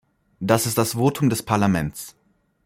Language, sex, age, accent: German, male, 19-29, Deutschland Deutsch